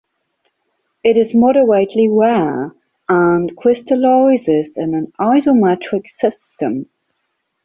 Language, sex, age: English, female, 40-49